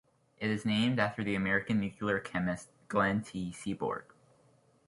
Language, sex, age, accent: English, male, 19-29, United States English